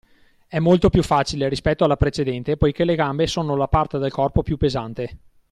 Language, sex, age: Italian, male, 19-29